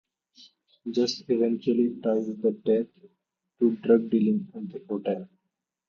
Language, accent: English, India and South Asia (India, Pakistan, Sri Lanka)